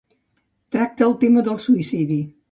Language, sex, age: Catalan, female, 70-79